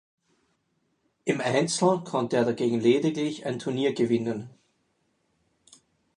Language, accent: German, Österreichisches Deutsch